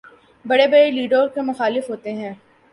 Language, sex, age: Urdu, female, 19-29